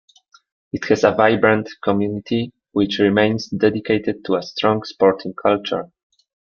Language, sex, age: English, male, 19-29